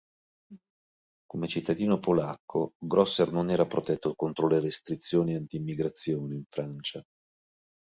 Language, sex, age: Italian, male, 40-49